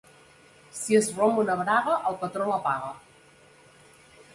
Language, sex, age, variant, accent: Catalan, female, 40-49, Central, central